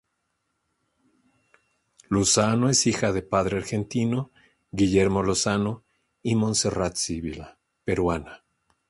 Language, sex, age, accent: Spanish, male, 40-49, México